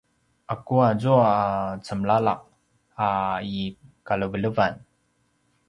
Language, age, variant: Paiwan, 30-39, pinayuanan a kinaikacedasan (東排灣語)